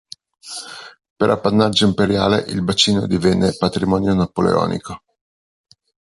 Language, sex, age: Italian, male, 50-59